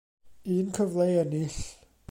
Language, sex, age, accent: Welsh, male, 40-49, Y Deyrnas Unedig Cymraeg